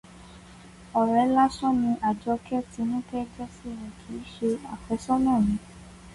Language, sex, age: Yoruba, female, 19-29